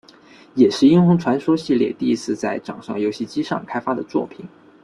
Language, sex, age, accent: Chinese, male, 19-29, 出生地：广东省